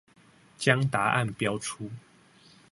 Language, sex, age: Chinese, male, 19-29